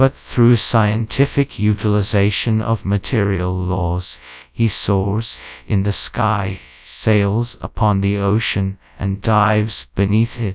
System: TTS, FastPitch